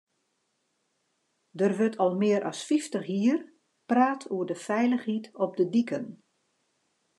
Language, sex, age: Western Frisian, female, 50-59